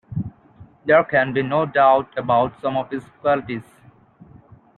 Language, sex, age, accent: English, male, 19-29, England English